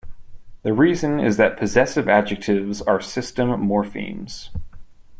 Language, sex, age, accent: English, male, 30-39, United States English